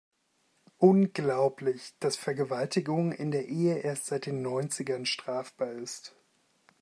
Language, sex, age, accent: German, male, 19-29, Deutschland Deutsch